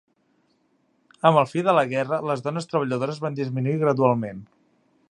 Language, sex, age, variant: Catalan, male, 30-39, Central